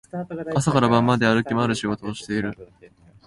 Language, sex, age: Japanese, male, 19-29